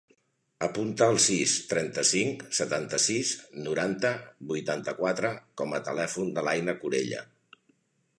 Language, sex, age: Catalan, male, 60-69